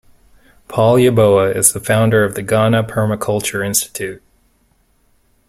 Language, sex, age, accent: English, male, 30-39, United States English